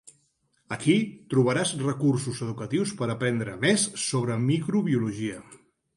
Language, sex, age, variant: Catalan, male, 50-59, Central